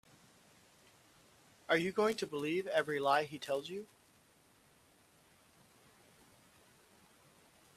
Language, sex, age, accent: English, male, 30-39, United States English